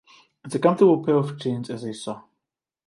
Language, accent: English, Southern African (South Africa, Zimbabwe, Namibia)